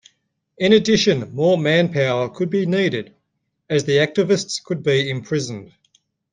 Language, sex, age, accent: English, male, 40-49, Australian English